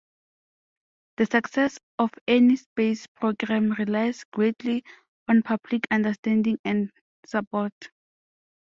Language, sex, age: English, female, 19-29